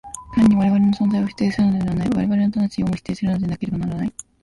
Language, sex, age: Japanese, female, 19-29